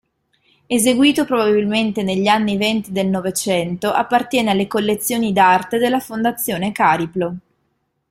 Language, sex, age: Italian, female, 30-39